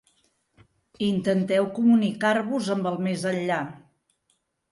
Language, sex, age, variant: Catalan, female, 60-69, Central